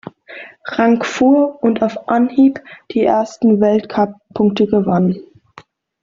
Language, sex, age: German, female, under 19